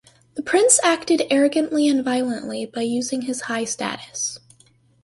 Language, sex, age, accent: English, female, under 19, United States English